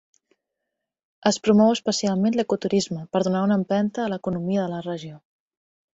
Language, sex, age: Catalan, female, 19-29